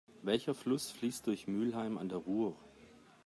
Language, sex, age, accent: German, male, 50-59, Deutschland Deutsch